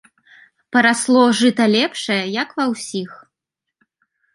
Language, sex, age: Belarusian, female, 19-29